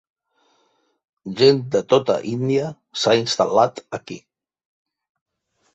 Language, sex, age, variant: Catalan, male, 50-59, Central